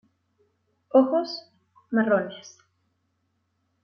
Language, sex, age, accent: Spanish, female, 19-29, Andino-Pacífico: Colombia, Perú, Ecuador, oeste de Bolivia y Venezuela andina